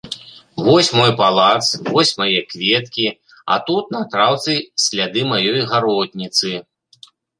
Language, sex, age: Belarusian, male, 40-49